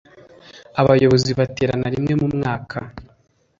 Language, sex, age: Kinyarwanda, male, 19-29